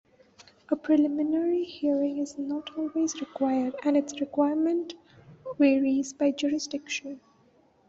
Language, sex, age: English, female, 19-29